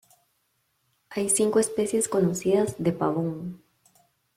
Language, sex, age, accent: Spanish, female, 30-39, América central